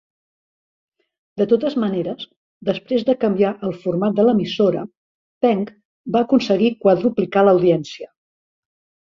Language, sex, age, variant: Catalan, female, 60-69, Central